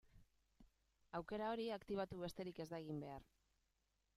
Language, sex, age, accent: Basque, female, 30-39, Mendebalekoa (Araba, Bizkaia, Gipuzkoako mendebaleko herri batzuk)